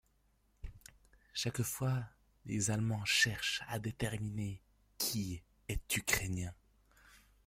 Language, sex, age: French, male, 19-29